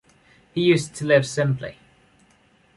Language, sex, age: English, male, 19-29